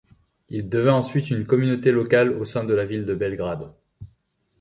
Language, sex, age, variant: French, male, 40-49, Français de métropole